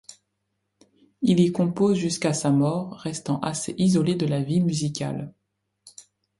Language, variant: French, Français des départements et régions d'outre-mer